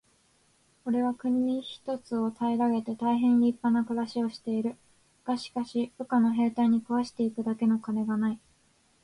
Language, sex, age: Japanese, female, 19-29